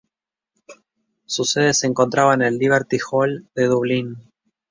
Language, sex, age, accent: Spanish, male, 19-29, Rioplatense: Argentina, Uruguay, este de Bolivia, Paraguay